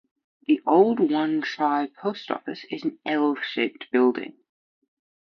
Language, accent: English, United States English; Australian English